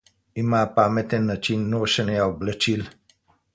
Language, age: Slovenian, 50-59